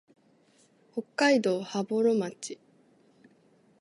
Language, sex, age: Japanese, female, 19-29